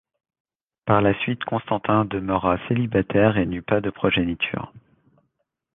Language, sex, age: French, male, 30-39